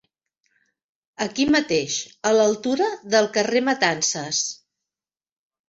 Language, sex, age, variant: Catalan, female, 60-69, Central